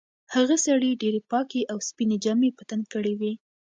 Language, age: Pashto, 19-29